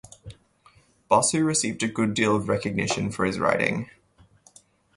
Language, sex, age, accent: English, male, 19-29, Australian English